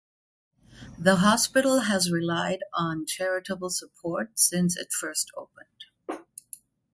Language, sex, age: English, female, 50-59